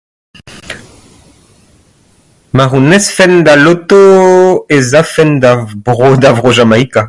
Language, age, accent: Breton, 30-39, Kerneveg; Leoneg